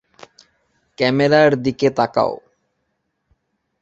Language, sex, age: Bengali, female, 19-29